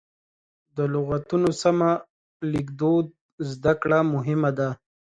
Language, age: Pashto, 30-39